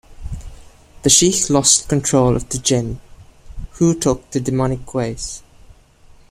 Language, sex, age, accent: English, male, 19-29, Filipino